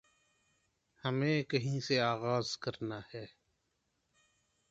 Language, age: Urdu, 40-49